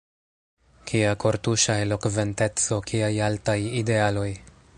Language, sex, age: Esperanto, male, 30-39